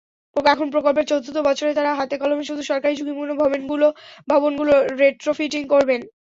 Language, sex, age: Bengali, female, 19-29